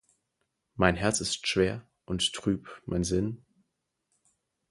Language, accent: German, Deutschland Deutsch